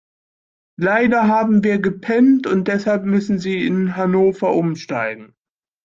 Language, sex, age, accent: German, male, 40-49, Deutschland Deutsch